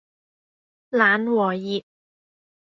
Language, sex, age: Cantonese, female, 19-29